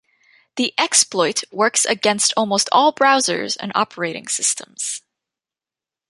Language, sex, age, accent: English, female, 19-29, United States English